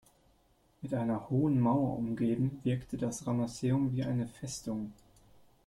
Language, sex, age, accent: German, male, 19-29, Deutschland Deutsch